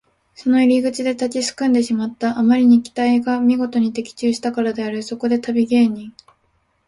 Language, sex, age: Japanese, female, 19-29